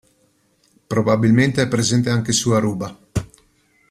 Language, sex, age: Italian, male, 50-59